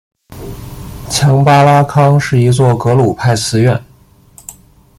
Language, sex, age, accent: Chinese, male, 19-29, 出生地：北京市